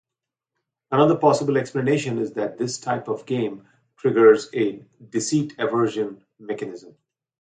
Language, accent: English, India and South Asia (India, Pakistan, Sri Lanka)